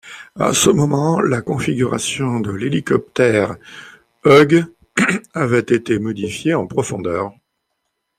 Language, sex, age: French, male, 50-59